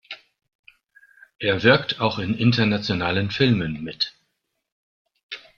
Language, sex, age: German, male, 60-69